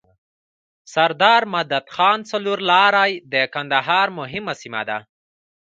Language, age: Pashto, 19-29